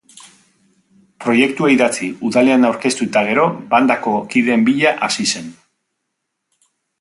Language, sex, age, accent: Basque, male, 50-59, Mendebalekoa (Araba, Bizkaia, Gipuzkoako mendebaleko herri batzuk)